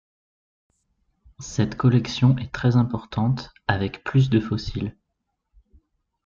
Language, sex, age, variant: French, male, 19-29, Français de métropole